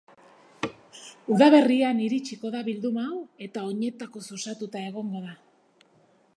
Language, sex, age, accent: Basque, female, 40-49, Erdialdekoa edo Nafarra (Gipuzkoa, Nafarroa)